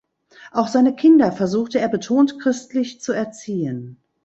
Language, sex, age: German, female, 60-69